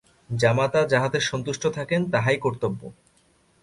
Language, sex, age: Bengali, male, 19-29